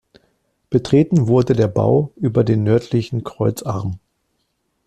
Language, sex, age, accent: German, male, 50-59, Deutschland Deutsch